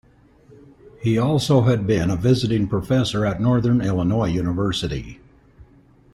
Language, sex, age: English, male, 60-69